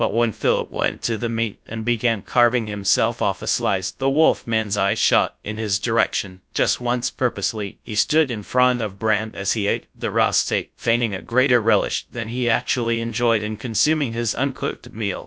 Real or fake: fake